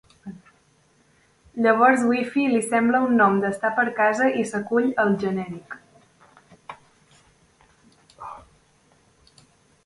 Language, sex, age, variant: Catalan, male, 50-59, Septentrional